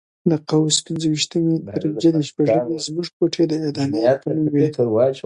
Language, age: Pashto, 30-39